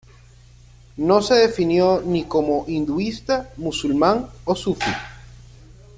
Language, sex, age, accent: Spanish, male, 30-39, Caribe: Cuba, Venezuela, Puerto Rico, República Dominicana, Panamá, Colombia caribeña, México caribeño, Costa del golfo de México